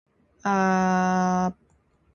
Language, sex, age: Indonesian, female, 19-29